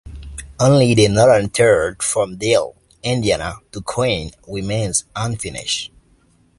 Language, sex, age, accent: English, male, 19-29, United States English